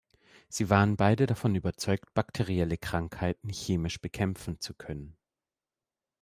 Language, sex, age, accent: German, male, 30-39, Deutschland Deutsch